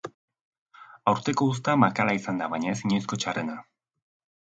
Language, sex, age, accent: Basque, male, 40-49, Erdialdekoa edo Nafarra (Gipuzkoa, Nafarroa)